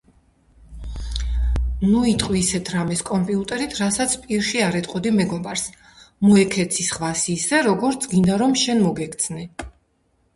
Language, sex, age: Georgian, female, 50-59